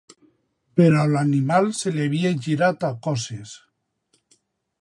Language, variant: Catalan, Nord-Occidental